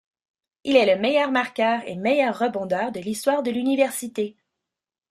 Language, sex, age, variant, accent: French, female, 30-39, Français d'Amérique du Nord, Français du Canada